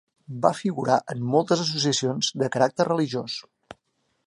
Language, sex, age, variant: Catalan, male, 50-59, Central